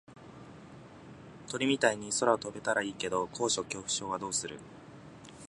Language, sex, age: Japanese, male, 19-29